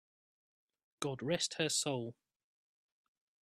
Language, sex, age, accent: English, male, 40-49, England English